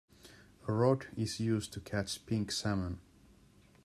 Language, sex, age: English, male, 40-49